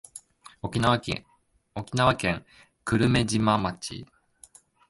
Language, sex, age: Japanese, male, 19-29